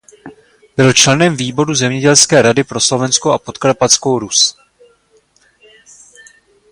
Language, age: Czech, 30-39